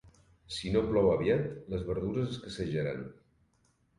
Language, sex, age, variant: Catalan, male, 50-59, Septentrional